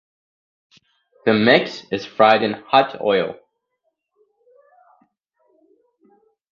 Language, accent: English, England English